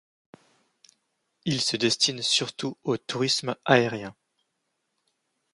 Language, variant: French, Français de métropole